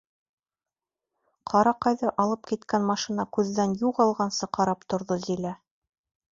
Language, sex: Bashkir, female